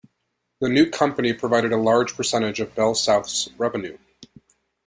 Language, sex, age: English, male, 40-49